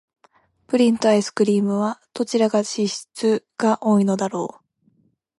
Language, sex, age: Japanese, female, 19-29